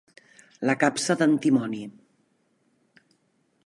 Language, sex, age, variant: Catalan, female, 50-59, Central